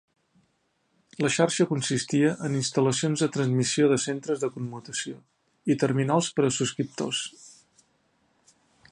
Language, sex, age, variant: Catalan, male, 40-49, Central